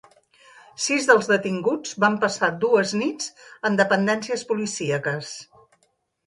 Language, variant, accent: Catalan, Central, central